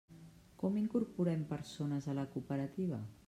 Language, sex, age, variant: Catalan, female, 40-49, Central